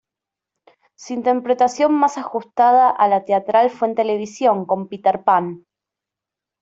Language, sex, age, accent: Spanish, female, 19-29, Rioplatense: Argentina, Uruguay, este de Bolivia, Paraguay